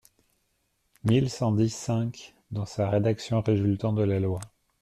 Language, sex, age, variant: French, male, 30-39, Français de métropole